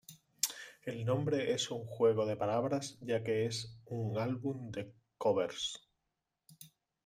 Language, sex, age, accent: Spanish, male, 30-39, España: Sur peninsular (Andalucia, Extremadura, Murcia)